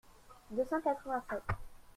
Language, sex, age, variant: French, male, 40-49, Français de métropole